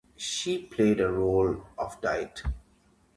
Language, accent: English, United States English